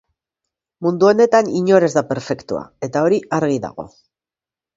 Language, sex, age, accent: Basque, female, 40-49, Mendebalekoa (Araba, Bizkaia, Gipuzkoako mendebaleko herri batzuk)